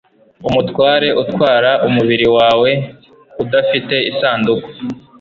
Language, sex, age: Kinyarwanda, male, 19-29